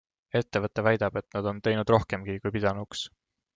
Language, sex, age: Estonian, male, 19-29